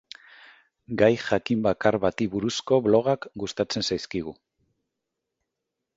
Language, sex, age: Basque, male, 40-49